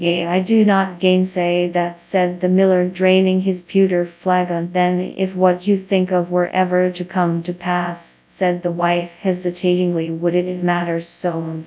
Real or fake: fake